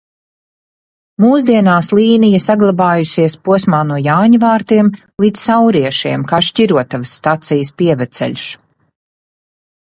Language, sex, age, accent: Latvian, female, 40-49, bez akcenta